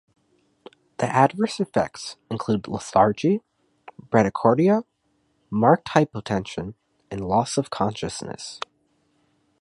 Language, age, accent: English, 19-29, United States English